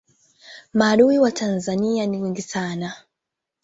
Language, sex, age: Swahili, female, 19-29